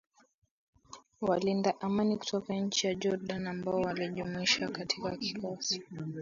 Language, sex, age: Swahili, female, 19-29